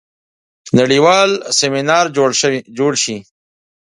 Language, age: Pashto, 30-39